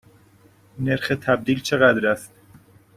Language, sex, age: Persian, male, 30-39